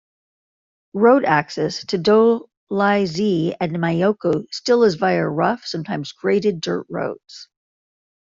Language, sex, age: English, female, 50-59